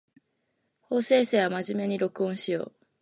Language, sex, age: Japanese, female, 19-29